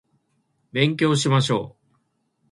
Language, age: Japanese, 60-69